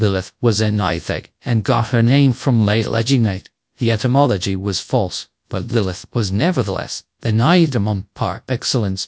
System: TTS, GradTTS